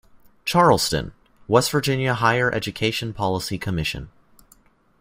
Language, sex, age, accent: English, male, 19-29, United States English